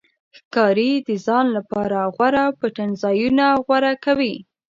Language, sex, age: Pashto, female, under 19